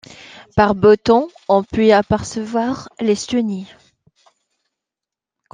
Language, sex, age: French, female, 30-39